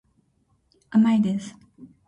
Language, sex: Japanese, female